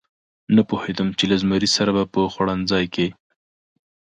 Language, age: Pashto, 30-39